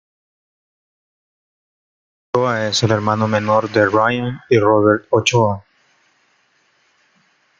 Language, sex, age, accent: Spanish, male, 19-29, América central